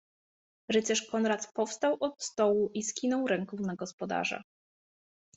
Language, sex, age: Polish, female, 30-39